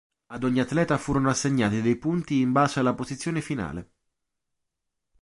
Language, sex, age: Italian, male, 30-39